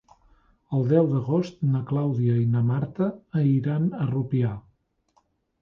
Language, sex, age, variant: Catalan, male, 40-49, Nord-Occidental